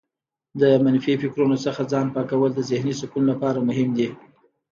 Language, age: Pashto, 30-39